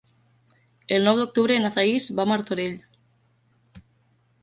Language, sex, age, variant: Catalan, female, 19-29, Nord-Occidental